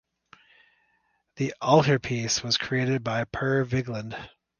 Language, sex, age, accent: English, male, 30-39, United States English